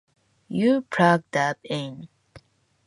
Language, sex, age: English, female, 19-29